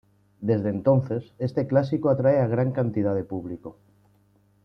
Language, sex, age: Spanish, male, 40-49